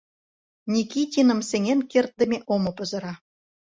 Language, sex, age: Mari, female, 30-39